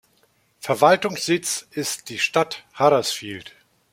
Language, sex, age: German, male, 60-69